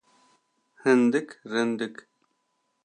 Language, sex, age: Kurdish, male, under 19